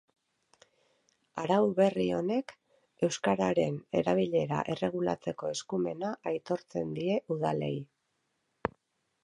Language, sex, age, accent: Basque, female, 50-59, Erdialdekoa edo Nafarra (Gipuzkoa, Nafarroa)